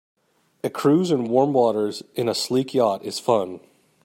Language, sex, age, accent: English, male, 30-39, United States English